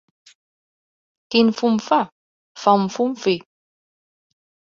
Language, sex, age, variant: Catalan, female, 30-39, Central